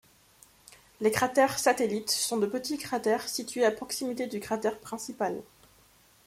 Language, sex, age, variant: French, female, 19-29, Français de métropole